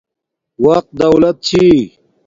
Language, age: Domaaki, 30-39